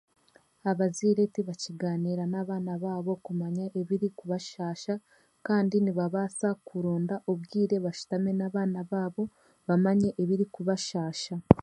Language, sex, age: Chiga, female, 19-29